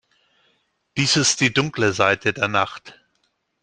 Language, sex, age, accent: German, male, 40-49, Deutschland Deutsch